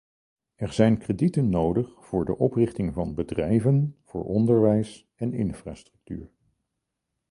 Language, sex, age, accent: Dutch, male, 60-69, Nederlands Nederlands